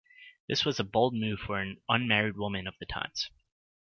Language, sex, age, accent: English, male, 30-39, United States English